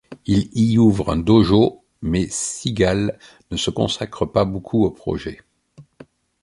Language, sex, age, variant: French, male, 50-59, Français de métropole